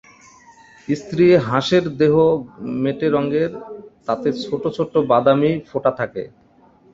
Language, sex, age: Bengali, male, 30-39